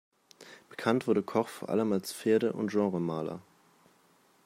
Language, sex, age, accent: German, male, 19-29, Deutschland Deutsch